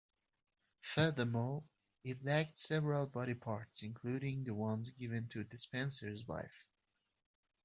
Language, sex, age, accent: English, male, 19-29, United States English